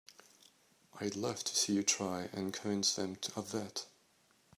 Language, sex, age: English, male, 30-39